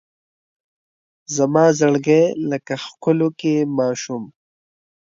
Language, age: Pashto, 19-29